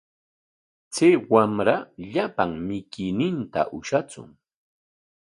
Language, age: Corongo Ancash Quechua, 50-59